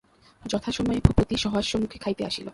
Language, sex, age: Bengali, female, 19-29